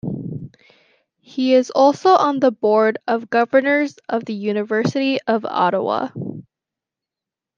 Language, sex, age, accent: English, female, under 19, United States English